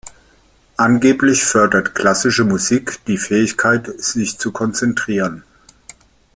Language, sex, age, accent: German, male, 50-59, Deutschland Deutsch